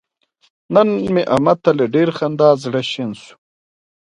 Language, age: Pashto, 30-39